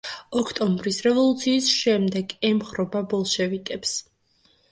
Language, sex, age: Georgian, female, under 19